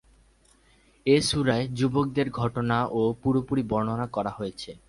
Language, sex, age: Bengali, male, 19-29